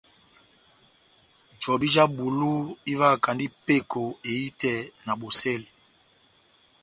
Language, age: Batanga, 40-49